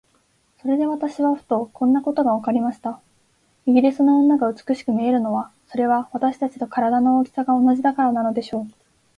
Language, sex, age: Japanese, female, 19-29